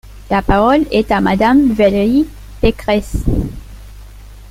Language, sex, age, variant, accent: French, female, 19-29, Français d'Amérique du Nord, Français des États-Unis